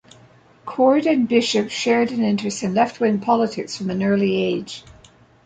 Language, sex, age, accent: English, female, 60-69, Canadian English